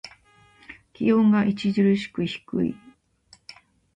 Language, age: Japanese, 30-39